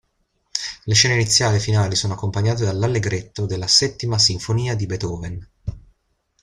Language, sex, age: Italian, male, 19-29